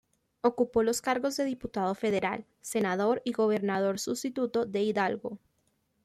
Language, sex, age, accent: Spanish, female, 19-29, Caribe: Cuba, Venezuela, Puerto Rico, República Dominicana, Panamá, Colombia caribeña, México caribeño, Costa del golfo de México